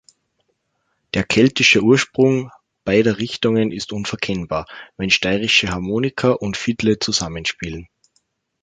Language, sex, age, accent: German, male, 30-39, Österreichisches Deutsch